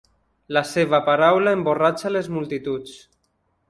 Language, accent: Catalan, valencià